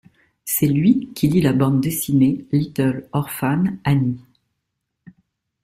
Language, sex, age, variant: French, female, 50-59, Français de métropole